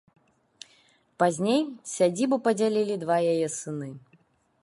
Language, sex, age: Belarusian, female, 30-39